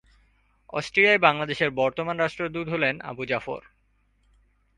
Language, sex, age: Bengali, male, 19-29